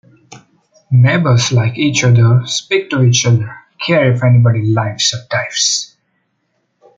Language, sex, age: English, male, under 19